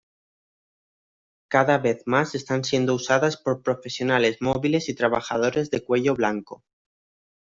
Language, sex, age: Spanish, male, 19-29